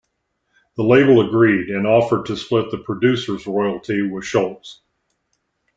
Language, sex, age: English, male, 60-69